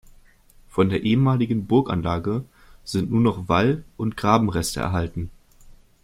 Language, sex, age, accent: German, male, 19-29, Deutschland Deutsch